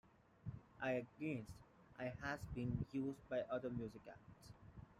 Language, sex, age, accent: English, male, 19-29, India and South Asia (India, Pakistan, Sri Lanka)